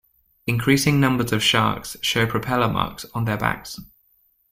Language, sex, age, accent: English, male, 19-29, England English